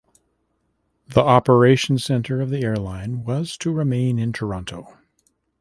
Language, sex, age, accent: English, male, 50-59, Canadian English